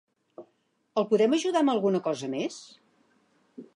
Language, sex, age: Catalan, female, 60-69